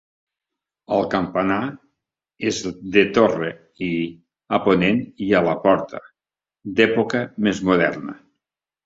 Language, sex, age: Catalan, male, 70-79